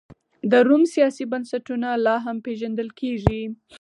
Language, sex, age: Pashto, female, under 19